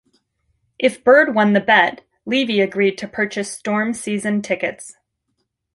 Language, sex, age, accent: English, female, 40-49, United States English